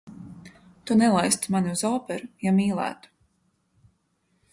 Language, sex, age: Latvian, female, 19-29